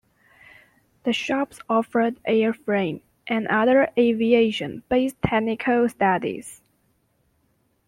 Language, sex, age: English, female, 19-29